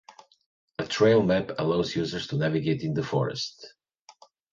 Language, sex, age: English, male, 50-59